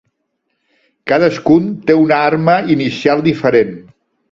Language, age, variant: Catalan, 50-59, Central